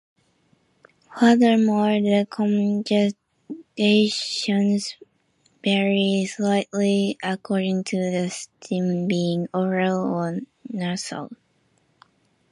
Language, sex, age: English, female, 19-29